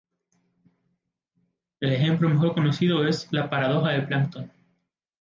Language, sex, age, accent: Spanish, male, 19-29, América central